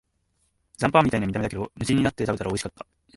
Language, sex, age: Japanese, male, under 19